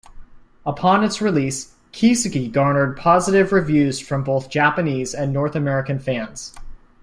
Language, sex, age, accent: English, male, 19-29, United States English